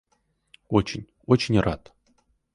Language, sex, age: Russian, male, 30-39